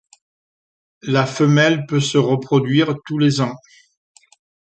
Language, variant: French, Français de métropole